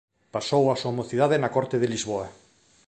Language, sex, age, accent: Galician, male, 30-39, Normativo (estándar)